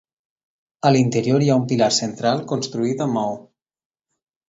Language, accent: Catalan, valencià